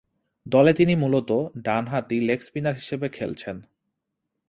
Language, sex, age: Bengali, male, 19-29